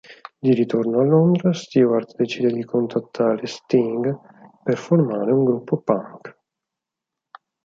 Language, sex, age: Italian, male, 19-29